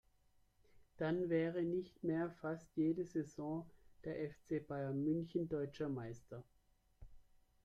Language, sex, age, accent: German, male, 30-39, Deutschland Deutsch